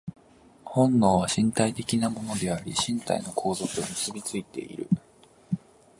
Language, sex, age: Japanese, male, 19-29